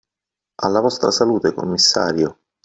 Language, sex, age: Italian, male, 40-49